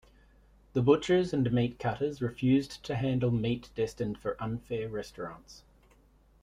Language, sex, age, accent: English, male, 40-49, Australian English